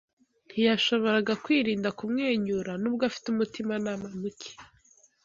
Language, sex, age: Kinyarwanda, female, 19-29